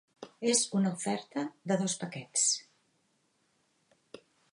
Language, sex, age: Catalan, female, 60-69